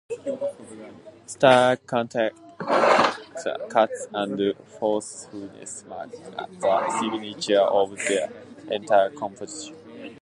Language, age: English, under 19